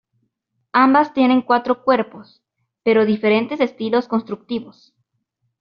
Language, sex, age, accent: Spanish, female, under 19, América central